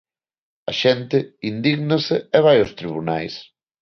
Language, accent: Galician, Neofalante